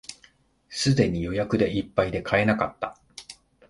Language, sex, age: Japanese, male, 50-59